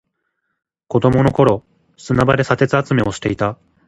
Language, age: Japanese, 19-29